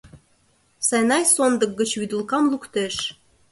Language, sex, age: Mari, female, 19-29